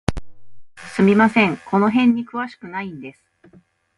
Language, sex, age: Japanese, female, 30-39